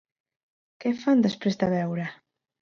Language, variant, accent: Catalan, Central, central